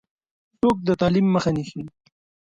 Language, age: Pashto, 19-29